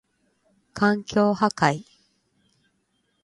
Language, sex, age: Japanese, female, 50-59